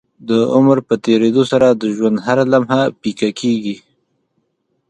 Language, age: Pashto, 30-39